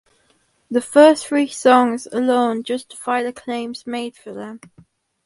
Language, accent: English, England English